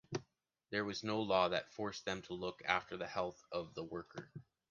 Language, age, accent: English, 30-39, Canadian English